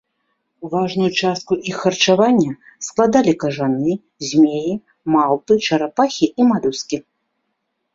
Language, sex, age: Belarusian, female, 40-49